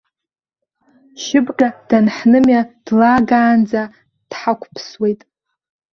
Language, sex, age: Abkhazian, female, 19-29